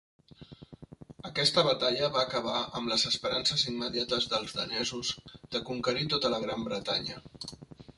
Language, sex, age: Catalan, male, 40-49